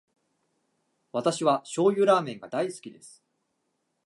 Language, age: Japanese, 30-39